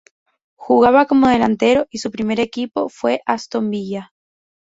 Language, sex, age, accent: Spanish, female, 19-29, España: Islas Canarias